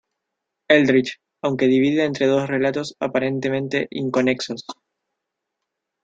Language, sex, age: Spanish, male, 19-29